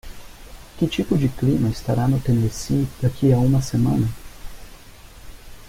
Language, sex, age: Portuguese, male, 30-39